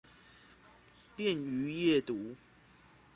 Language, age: Chinese, 30-39